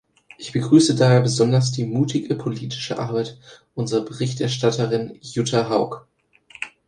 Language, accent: German, Deutschland Deutsch